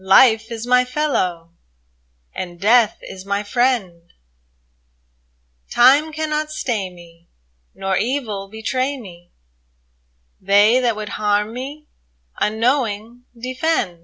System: none